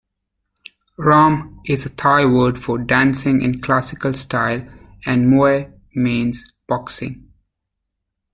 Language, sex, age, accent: English, male, 30-39, United States English